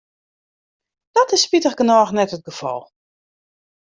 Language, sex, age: Western Frisian, female, 30-39